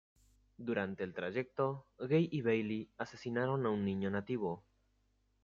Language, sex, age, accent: Spanish, male, 19-29, Rioplatense: Argentina, Uruguay, este de Bolivia, Paraguay